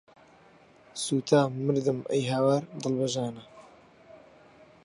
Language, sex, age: Central Kurdish, male, 19-29